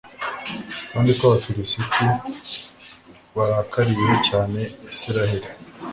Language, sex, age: Kinyarwanda, male, 19-29